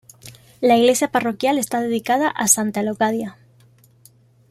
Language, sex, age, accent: Spanish, female, 19-29, España: Centro-Sur peninsular (Madrid, Toledo, Castilla-La Mancha)